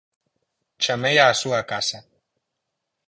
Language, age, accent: Galician, 30-39, Normativo (estándar)